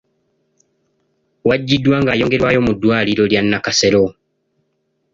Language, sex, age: Ganda, male, 19-29